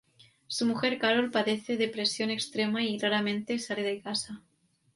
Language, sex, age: Spanish, female, 19-29